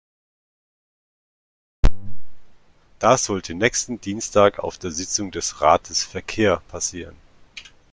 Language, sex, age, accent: German, male, 30-39, Deutschland Deutsch